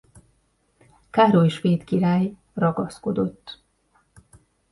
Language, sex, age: Hungarian, female, 40-49